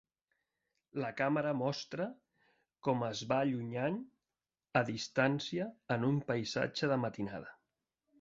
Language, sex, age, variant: Catalan, male, 50-59, Central